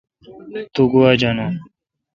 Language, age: Kalkoti, 19-29